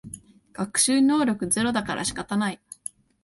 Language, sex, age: Japanese, female, under 19